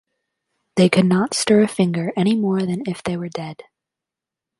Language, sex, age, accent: English, female, under 19, United States English